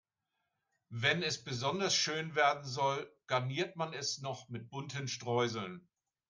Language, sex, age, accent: German, male, 60-69, Deutschland Deutsch